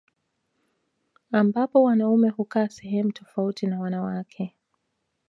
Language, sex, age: Swahili, female, 19-29